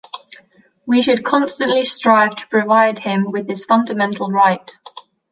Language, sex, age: English, female, 19-29